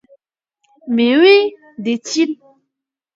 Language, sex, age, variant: French, female, under 19, Français de métropole